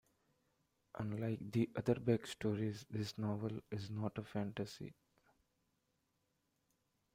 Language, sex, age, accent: English, male, 19-29, India and South Asia (India, Pakistan, Sri Lanka)